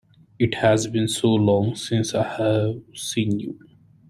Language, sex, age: English, male, 30-39